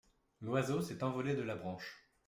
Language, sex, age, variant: French, male, 30-39, Français de métropole